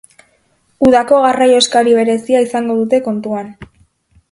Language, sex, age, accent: Basque, female, 19-29, Erdialdekoa edo Nafarra (Gipuzkoa, Nafarroa)